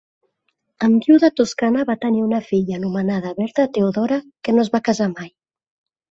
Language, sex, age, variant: Catalan, female, 30-39, Central